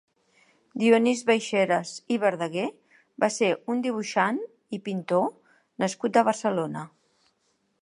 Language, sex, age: Catalan, female, 60-69